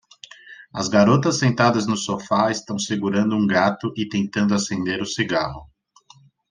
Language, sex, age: Portuguese, male, 30-39